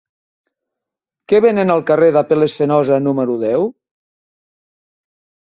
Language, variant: Catalan, Central